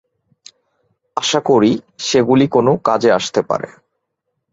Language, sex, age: Bengali, male, 19-29